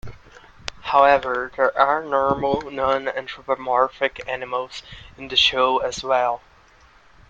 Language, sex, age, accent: English, male, 19-29, United States English